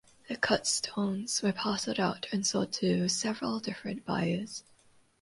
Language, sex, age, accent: English, female, 19-29, Malaysian English